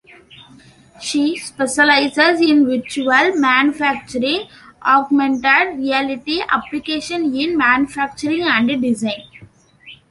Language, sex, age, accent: English, female, under 19, India and South Asia (India, Pakistan, Sri Lanka)